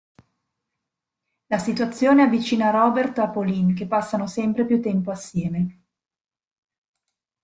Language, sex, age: Italian, female, 40-49